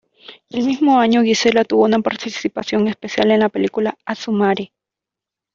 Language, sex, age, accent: Spanish, female, 19-29, América central